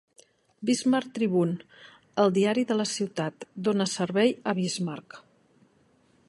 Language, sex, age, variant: Catalan, female, 50-59, Central